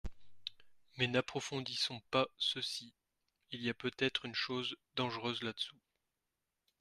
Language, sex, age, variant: French, male, 19-29, Français de métropole